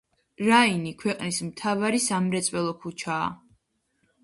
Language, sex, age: Georgian, female, under 19